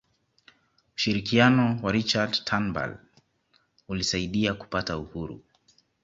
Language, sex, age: Swahili, male, 19-29